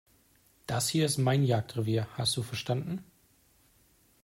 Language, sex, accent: German, male, Deutschland Deutsch